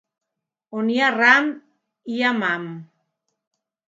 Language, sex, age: Catalan, female, 50-59